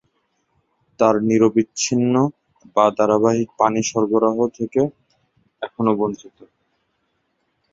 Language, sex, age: Bengali, male, 19-29